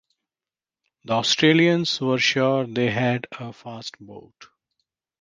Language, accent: English, India and South Asia (India, Pakistan, Sri Lanka)